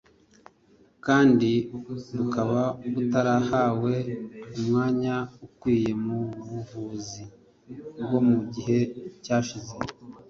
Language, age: Kinyarwanda, 30-39